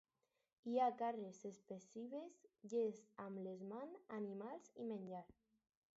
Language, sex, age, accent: Catalan, female, under 19, aprenent (recent, des del castellà)